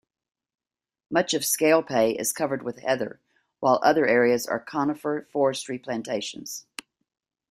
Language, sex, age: English, female, 60-69